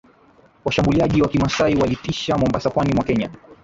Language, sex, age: Swahili, male, 19-29